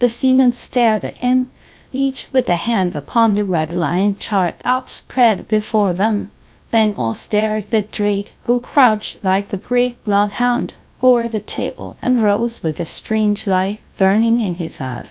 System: TTS, GlowTTS